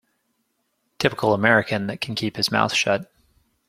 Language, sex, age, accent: English, male, 30-39, United States English